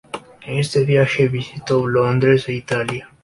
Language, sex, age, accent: Spanish, male, 19-29, Andino-Pacífico: Colombia, Perú, Ecuador, oeste de Bolivia y Venezuela andina